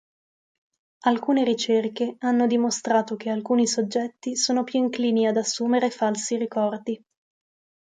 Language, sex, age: Italian, female, 19-29